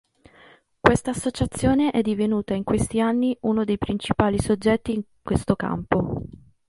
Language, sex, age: Italian, female, 30-39